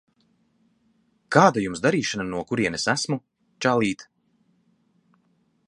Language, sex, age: Latvian, male, 30-39